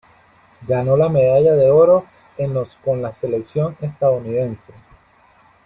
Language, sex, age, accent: Spanish, male, 19-29, Caribe: Cuba, Venezuela, Puerto Rico, República Dominicana, Panamá, Colombia caribeña, México caribeño, Costa del golfo de México